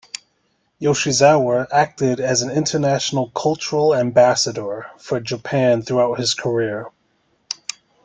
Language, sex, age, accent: English, male, 30-39, United States English